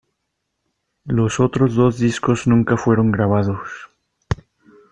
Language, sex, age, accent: Spanish, male, 19-29, México